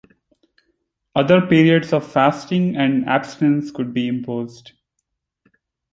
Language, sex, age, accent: English, male, 19-29, India and South Asia (India, Pakistan, Sri Lanka)